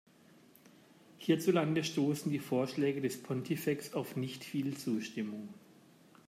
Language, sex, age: German, male, 40-49